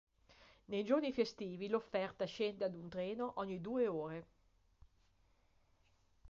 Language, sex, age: Italian, female, 50-59